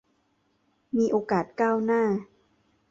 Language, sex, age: Thai, female, 19-29